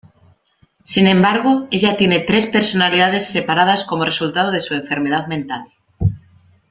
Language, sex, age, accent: Spanish, female, 30-39, España: Centro-Sur peninsular (Madrid, Toledo, Castilla-La Mancha)